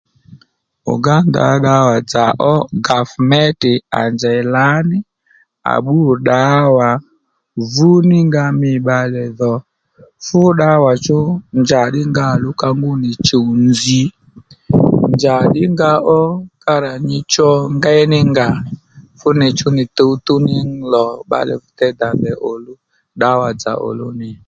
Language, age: Lendu, 40-49